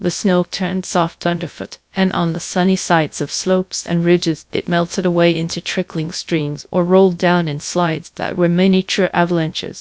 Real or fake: fake